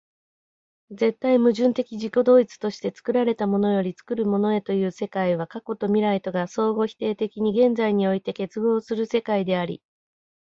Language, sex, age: Japanese, female, 50-59